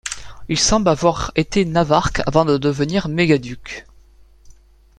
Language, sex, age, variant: French, male, 19-29, Français de métropole